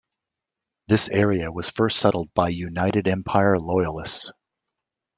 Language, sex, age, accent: English, male, 50-59, United States English